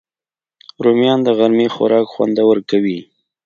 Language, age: Pashto, 30-39